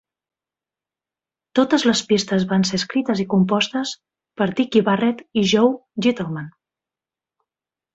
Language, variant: Catalan, Central